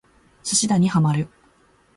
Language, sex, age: Japanese, female, 19-29